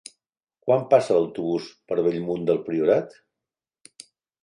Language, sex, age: Catalan, male, 60-69